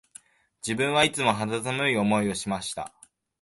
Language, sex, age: Japanese, male, under 19